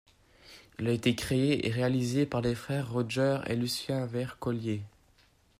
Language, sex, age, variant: French, male, under 19, Français de métropole